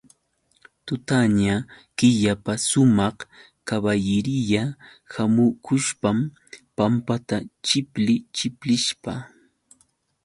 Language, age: Yauyos Quechua, 30-39